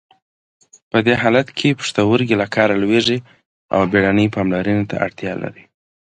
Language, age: Pashto, 19-29